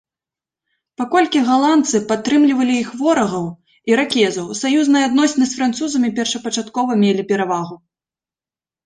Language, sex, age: Belarusian, female, 19-29